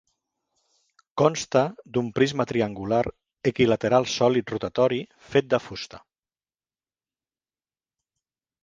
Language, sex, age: Catalan, male, 50-59